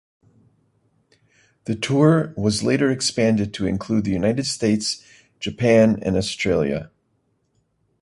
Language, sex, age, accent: English, male, 40-49, United States English